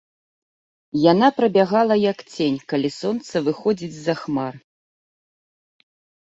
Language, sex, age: Belarusian, female, 40-49